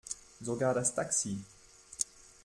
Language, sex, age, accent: German, male, 19-29, Französisch Deutsch